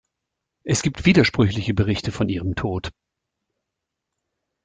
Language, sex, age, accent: German, male, 50-59, Deutschland Deutsch